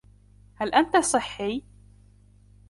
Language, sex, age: Arabic, female, under 19